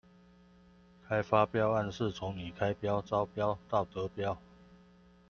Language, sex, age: Chinese, male, 40-49